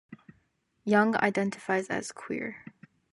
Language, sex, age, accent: English, female, under 19, United States English